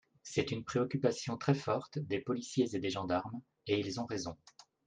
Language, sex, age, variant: French, male, 40-49, Français de métropole